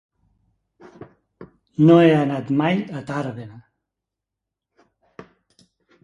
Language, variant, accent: Catalan, Central, central